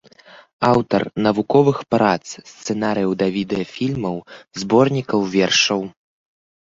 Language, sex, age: Belarusian, male, 19-29